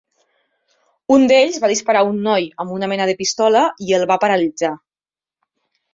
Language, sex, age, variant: Catalan, female, 30-39, Nord-Occidental